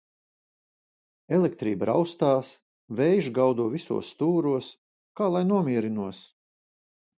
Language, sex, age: Latvian, male, 60-69